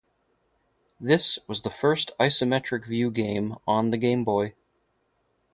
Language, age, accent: English, 30-39, United States English